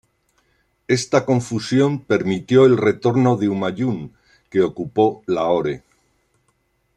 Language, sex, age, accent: Spanish, male, 60-69, España: Centro-Sur peninsular (Madrid, Toledo, Castilla-La Mancha)